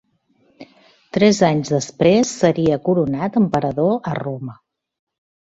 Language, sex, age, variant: Catalan, female, 40-49, Central